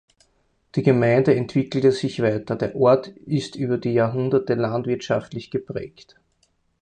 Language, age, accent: German, 30-39, Österreichisches Deutsch